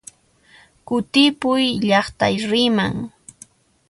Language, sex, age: Puno Quechua, female, 19-29